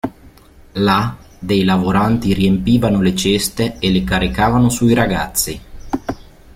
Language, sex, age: Italian, male, 40-49